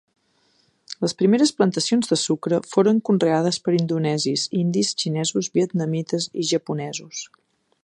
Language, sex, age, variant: Catalan, female, 40-49, Central